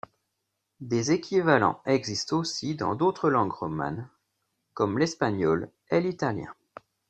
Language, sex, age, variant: French, male, 40-49, Français de métropole